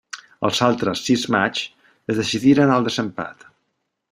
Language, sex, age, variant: Catalan, male, 40-49, Central